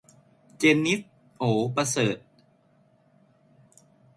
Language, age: Thai, 19-29